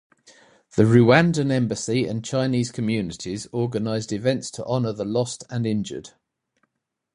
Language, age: English, 40-49